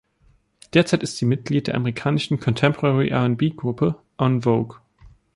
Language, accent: German, Deutschland Deutsch